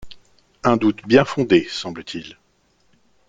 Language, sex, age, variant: French, male, 30-39, Français de métropole